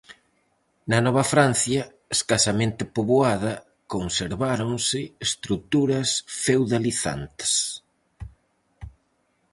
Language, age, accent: Galician, 50-59, Central (gheada)